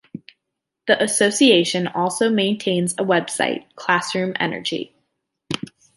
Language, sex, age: English, female, 19-29